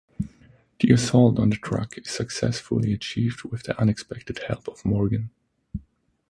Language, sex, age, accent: English, male, 19-29, German English